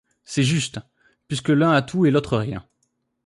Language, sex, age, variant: French, male, 19-29, Français de métropole